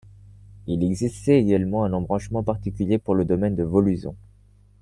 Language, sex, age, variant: French, male, 19-29, Français de métropole